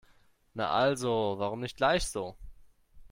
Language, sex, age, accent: German, male, 19-29, Deutschland Deutsch